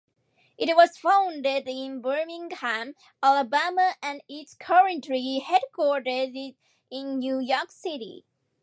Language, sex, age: English, female, 19-29